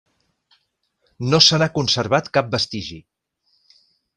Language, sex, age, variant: Catalan, male, 40-49, Central